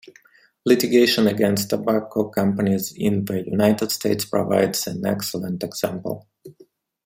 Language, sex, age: English, male, 30-39